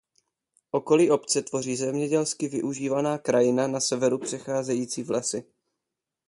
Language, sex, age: Czech, male, 19-29